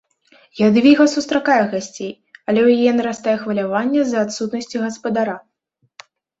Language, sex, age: Belarusian, female, under 19